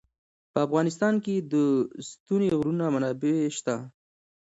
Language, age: Pashto, 19-29